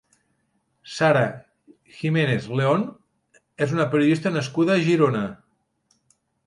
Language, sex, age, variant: Catalan, male, 50-59, Central